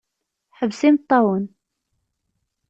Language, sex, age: Kabyle, female, 19-29